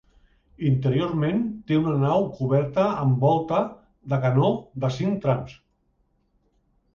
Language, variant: Catalan, Central